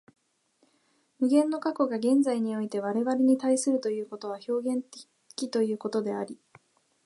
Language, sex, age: Japanese, female, 19-29